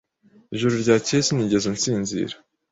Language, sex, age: Kinyarwanda, male, 30-39